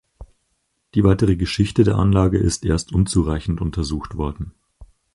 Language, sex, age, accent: German, male, 19-29, Deutschland Deutsch